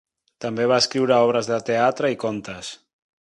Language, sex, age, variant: Catalan, male, 30-39, Central